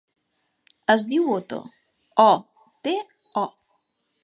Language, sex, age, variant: Catalan, female, 40-49, Central